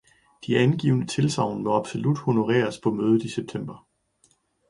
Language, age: Danish, 40-49